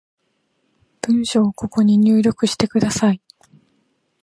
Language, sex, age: Japanese, female, 19-29